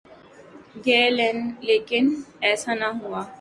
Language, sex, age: Urdu, female, 19-29